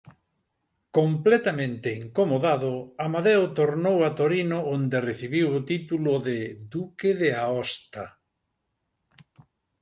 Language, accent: Galician, Central (gheada); Normativo (estándar)